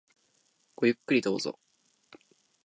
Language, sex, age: Japanese, male, 19-29